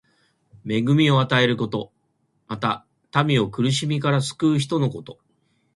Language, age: Japanese, 60-69